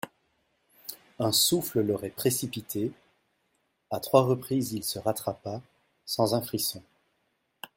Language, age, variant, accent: French, 40-49, Français d'Europe, Français de Belgique